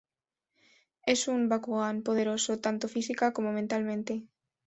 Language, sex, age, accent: Spanish, female, 19-29, España: Centro-Sur peninsular (Madrid, Toledo, Castilla-La Mancha)